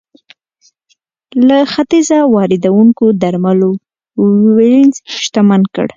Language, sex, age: Pashto, female, 19-29